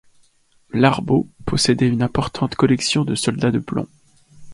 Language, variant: French, Français de métropole